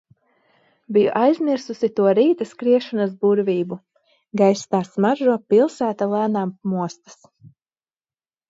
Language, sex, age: Latvian, female, 30-39